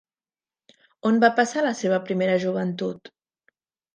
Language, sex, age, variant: Catalan, female, 30-39, Central